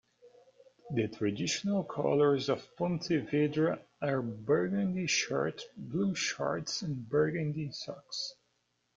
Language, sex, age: English, male, 19-29